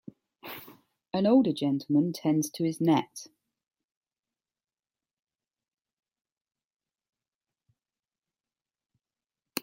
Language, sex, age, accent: English, female, 40-49, England English